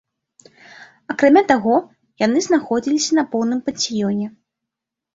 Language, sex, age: Belarusian, female, 30-39